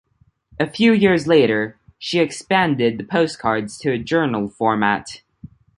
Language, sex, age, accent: English, male, under 19, United States English